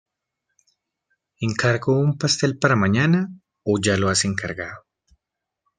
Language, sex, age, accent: Spanish, male, 30-39, Andino-Pacífico: Colombia, Perú, Ecuador, oeste de Bolivia y Venezuela andina